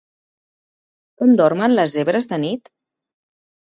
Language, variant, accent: Catalan, Central, central